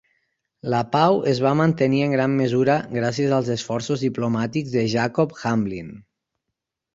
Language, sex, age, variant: Catalan, male, 30-39, Nord-Occidental